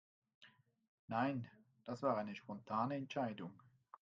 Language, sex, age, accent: German, male, 50-59, Schweizerdeutsch